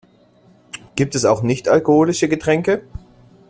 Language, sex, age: German, male, 19-29